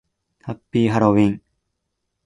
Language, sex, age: Japanese, male, 19-29